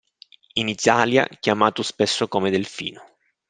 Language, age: Italian, 40-49